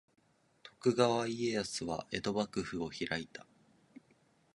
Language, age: Japanese, 19-29